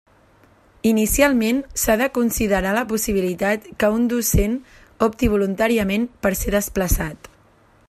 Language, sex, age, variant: Catalan, female, 19-29, Central